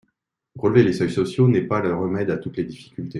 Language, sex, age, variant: French, male, 40-49, Français de métropole